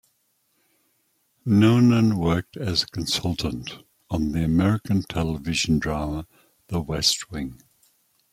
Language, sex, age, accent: English, male, 60-69, Australian English